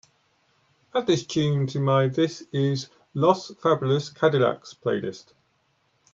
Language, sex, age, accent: English, male, 30-39, England English